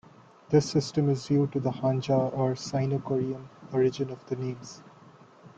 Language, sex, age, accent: English, male, 19-29, India and South Asia (India, Pakistan, Sri Lanka)